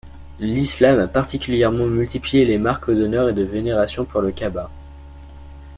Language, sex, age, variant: French, male, under 19, Français de métropole